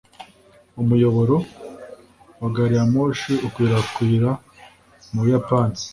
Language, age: Kinyarwanda, 19-29